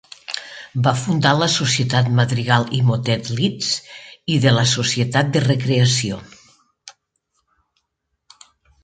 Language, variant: Catalan, Nord-Occidental